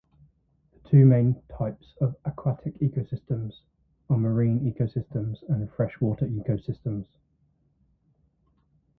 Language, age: English, 40-49